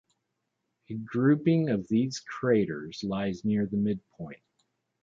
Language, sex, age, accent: English, male, 40-49, United States English